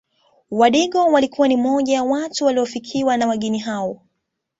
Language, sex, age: Swahili, female, 19-29